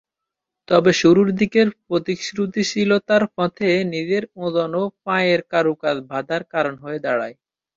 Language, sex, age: Bengali, male, 19-29